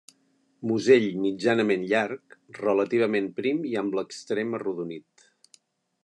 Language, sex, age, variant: Catalan, male, 50-59, Central